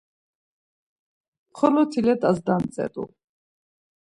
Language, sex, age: Laz, female, 50-59